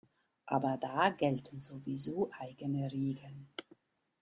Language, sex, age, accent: German, female, 60-69, Schweizerdeutsch